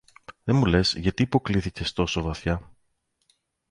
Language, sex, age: Greek, male, 30-39